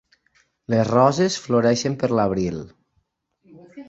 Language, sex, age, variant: Catalan, male, 30-39, Nord-Occidental